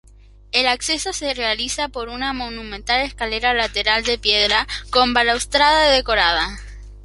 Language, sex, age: Spanish, male, under 19